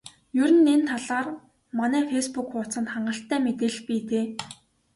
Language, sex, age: Mongolian, female, 19-29